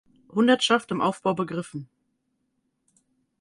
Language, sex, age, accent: German, female, 19-29, Deutschland Deutsch